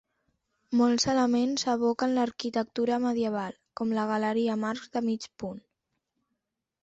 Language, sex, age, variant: Catalan, female, under 19, Central